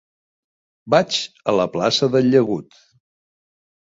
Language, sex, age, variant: Catalan, male, 60-69, Central